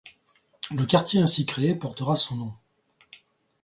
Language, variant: French, Français de métropole